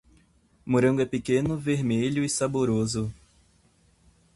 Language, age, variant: Portuguese, 19-29, Portuguese (Brasil)